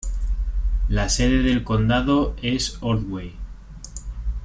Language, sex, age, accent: Spanish, male, 30-39, España: Norte peninsular (Asturias, Castilla y León, Cantabria, País Vasco, Navarra, Aragón, La Rioja, Guadalajara, Cuenca)